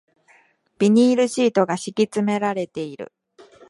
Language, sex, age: Japanese, female, 19-29